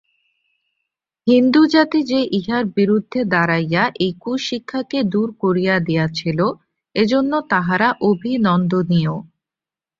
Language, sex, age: Bengali, female, 19-29